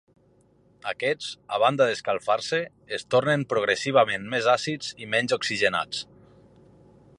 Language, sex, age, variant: Catalan, male, 30-39, Nord-Occidental